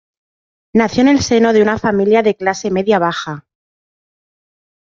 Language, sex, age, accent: Spanish, female, 40-49, España: Centro-Sur peninsular (Madrid, Toledo, Castilla-La Mancha)